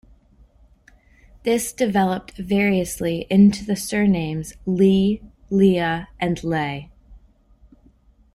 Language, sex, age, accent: English, male, 30-39, United States English